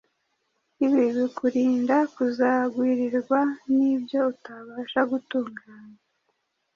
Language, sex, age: Kinyarwanda, female, 30-39